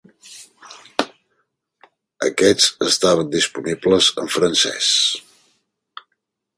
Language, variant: Catalan, Central